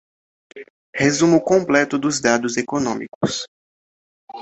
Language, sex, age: Portuguese, male, 19-29